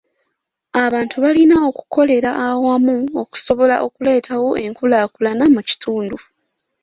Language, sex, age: Ganda, female, 19-29